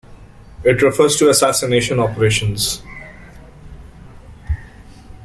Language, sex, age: English, male, 30-39